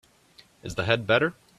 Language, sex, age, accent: English, male, 19-29, Canadian English